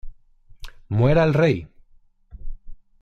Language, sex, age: Spanish, male, 40-49